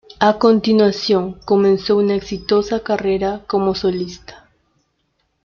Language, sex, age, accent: Spanish, female, 19-29, Andino-Pacífico: Colombia, Perú, Ecuador, oeste de Bolivia y Venezuela andina